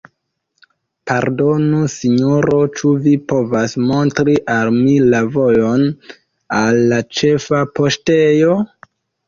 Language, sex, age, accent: Esperanto, male, 19-29, Internacia